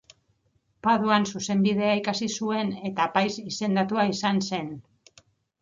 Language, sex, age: Basque, female, 50-59